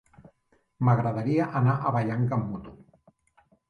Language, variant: Catalan, Central